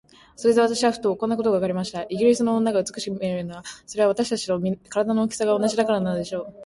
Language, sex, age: Japanese, female, 19-29